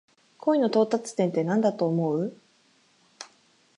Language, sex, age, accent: Japanese, female, 19-29, 関東